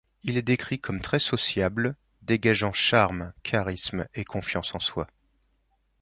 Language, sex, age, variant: French, male, 30-39, Français de métropole